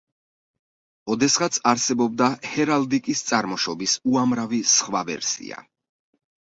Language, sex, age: Georgian, male, 40-49